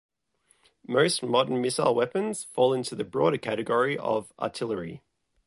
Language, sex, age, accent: English, male, 30-39, Australian English